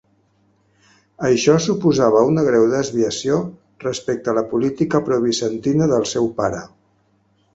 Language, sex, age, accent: Catalan, male, 50-59, Barceloní